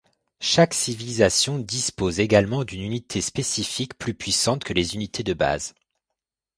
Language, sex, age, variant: French, male, 19-29, Français de métropole